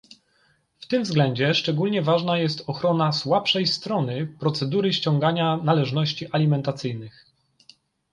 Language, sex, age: Polish, male, 30-39